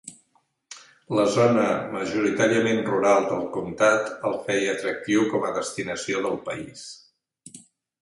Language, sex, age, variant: Catalan, male, 60-69, Central